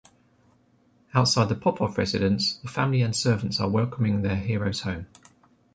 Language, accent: English, England English